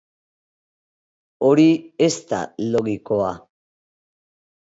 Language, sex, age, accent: Basque, female, 50-59, Mendebalekoa (Araba, Bizkaia, Gipuzkoako mendebaleko herri batzuk)